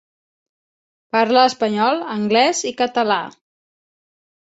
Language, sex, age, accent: Catalan, female, 30-39, Barcelona